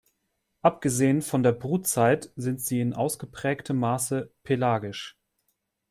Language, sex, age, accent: German, male, 30-39, Deutschland Deutsch